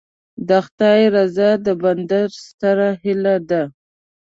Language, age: Pashto, 19-29